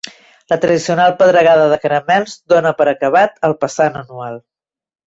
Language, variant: Catalan, Central